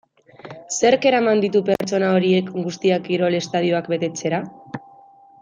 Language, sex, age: Basque, female, 19-29